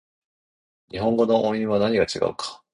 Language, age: Japanese, 30-39